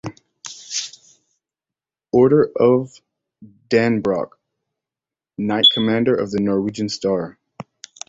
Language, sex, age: English, male, 19-29